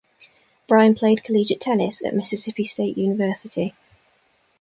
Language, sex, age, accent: English, female, 19-29, England English